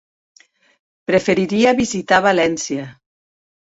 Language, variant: Catalan, Central